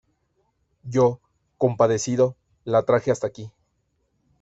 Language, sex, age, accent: Spanish, male, 19-29, México